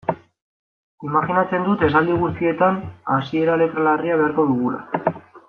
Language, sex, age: Basque, male, 19-29